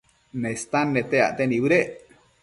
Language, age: Matsés, 40-49